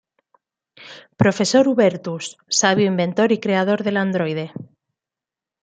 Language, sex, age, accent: Spanish, female, 30-39, España: Centro-Sur peninsular (Madrid, Toledo, Castilla-La Mancha)